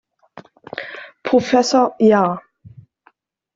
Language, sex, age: German, female, under 19